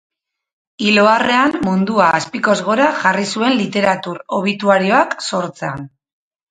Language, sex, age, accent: Basque, female, 40-49, Mendebalekoa (Araba, Bizkaia, Gipuzkoako mendebaleko herri batzuk)